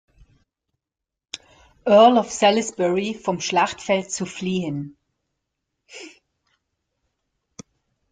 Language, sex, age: German, female, 50-59